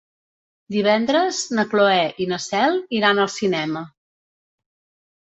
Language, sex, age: Catalan, female, 50-59